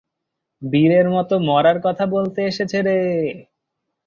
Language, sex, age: Bengali, male, 19-29